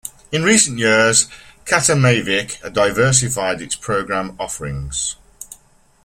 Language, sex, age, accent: English, male, 50-59, England English